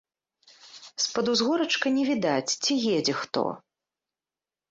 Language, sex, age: Belarusian, female, 30-39